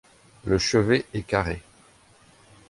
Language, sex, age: French, male, 50-59